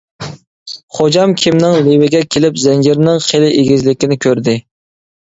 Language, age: Uyghur, 19-29